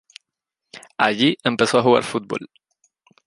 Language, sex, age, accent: Spanish, male, 19-29, España: Islas Canarias